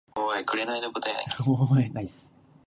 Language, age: Japanese, 19-29